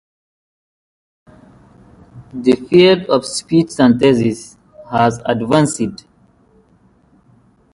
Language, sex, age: English, male, 30-39